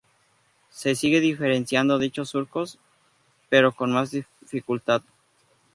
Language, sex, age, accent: Spanish, male, 19-29, México